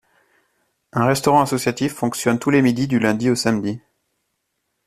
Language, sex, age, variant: French, male, 30-39, Français de métropole